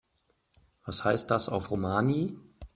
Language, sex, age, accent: German, male, 40-49, Deutschland Deutsch